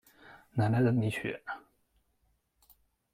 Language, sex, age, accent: Chinese, male, 19-29, 出生地：江苏省